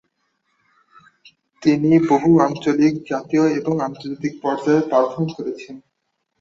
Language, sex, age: Bengali, male, 19-29